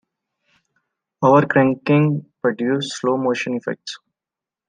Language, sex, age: English, male, 19-29